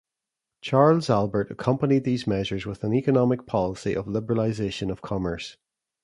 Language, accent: English, Northern Irish